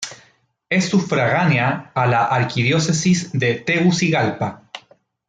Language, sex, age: Spanish, male, 30-39